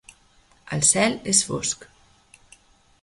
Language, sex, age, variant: Catalan, female, 30-39, Central